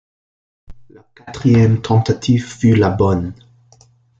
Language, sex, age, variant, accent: French, male, under 19, Français d'Amérique du Nord, Français des États-Unis